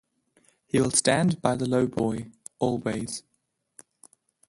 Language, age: English, under 19